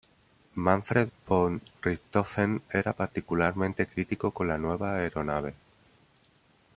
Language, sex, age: Spanish, male, 40-49